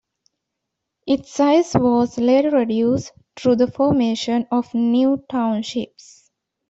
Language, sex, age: English, female, 19-29